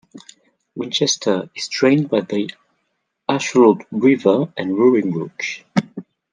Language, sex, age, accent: English, male, 40-49, England English